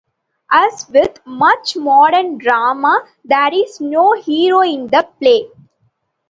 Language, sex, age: English, female, 19-29